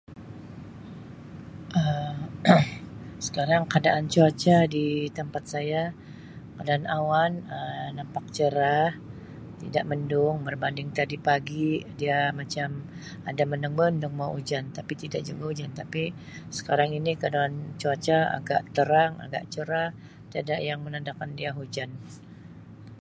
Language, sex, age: Sabah Malay, female, 50-59